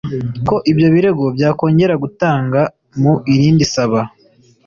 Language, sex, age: Kinyarwanda, male, 19-29